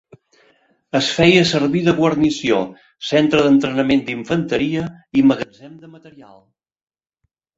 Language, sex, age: Catalan, male, 50-59